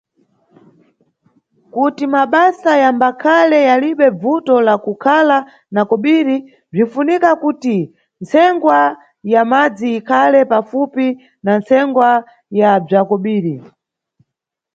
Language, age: Nyungwe, 30-39